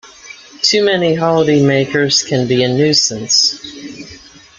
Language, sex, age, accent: English, female, 60-69, United States English